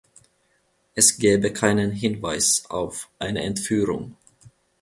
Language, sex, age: German, male, 30-39